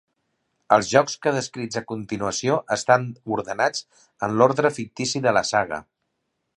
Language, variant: Catalan, Central